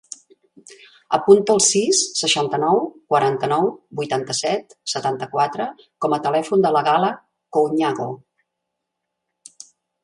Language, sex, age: Catalan, female, 60-69